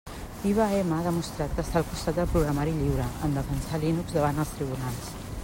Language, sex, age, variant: Catalan, female, 50-59, Central